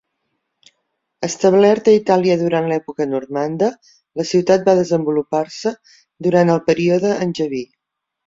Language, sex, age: Catalan, female, 50-59